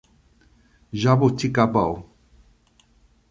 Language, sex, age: Portuguese, male, 60-69